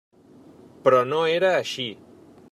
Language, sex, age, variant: Catalan, male, 40-49, Central